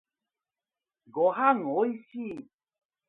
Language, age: Japanese, 30-39